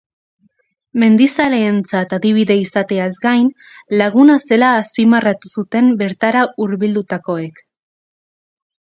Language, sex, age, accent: Basque, female, 19-29, Erdialdekoa edo Nafarra (Gipuzkoa, Nafarroa)